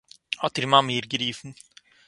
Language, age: Yiddish, under 19